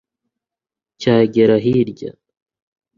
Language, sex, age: Kinyarwanda, male, 19-29